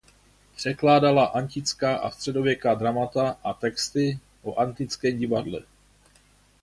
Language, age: Czech, 50-59